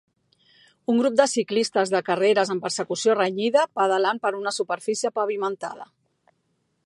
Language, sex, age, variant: Catalan, female, 50-59, Central